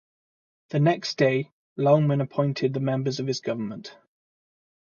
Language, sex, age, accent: English, male, 19-29, Welsh English